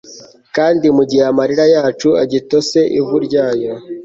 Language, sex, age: Kinyarwanda, male, 19-29